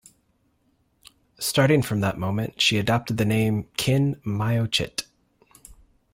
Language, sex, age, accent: English, male, 30-39, United States English